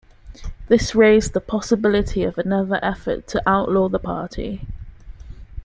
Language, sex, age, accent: English, female, 19-29, England English